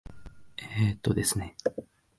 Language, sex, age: Japanese, male, 19-29